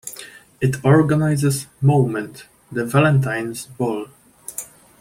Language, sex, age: English, male, 19-29